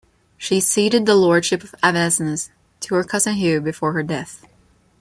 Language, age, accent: English, 19-29, Filipino